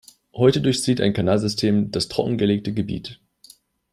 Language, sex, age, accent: German, male, 19-29, Deutschland Deutsch